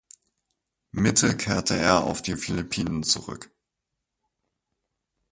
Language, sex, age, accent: German, male, 19-29, Deutschland Deutsch